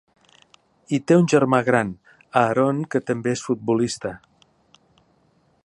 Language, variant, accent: Catalan, Central, central